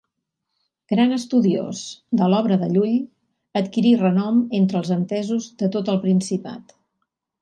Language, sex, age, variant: Catalan, female, 50-59, Central